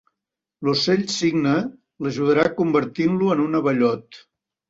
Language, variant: Catalan, Central